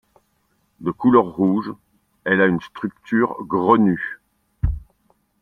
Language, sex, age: French, male, 50-59